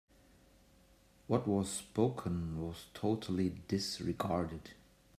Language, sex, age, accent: English, male, 40-49, England English